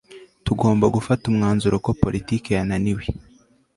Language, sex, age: Kinyarwanda, male, 19-29